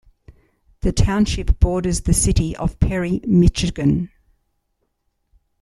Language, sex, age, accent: English, female, 60-69, Australian English